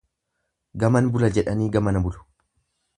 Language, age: Oromo, 30-39